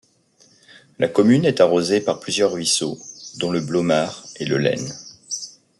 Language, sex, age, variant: French, male, 40-49, Français de métropole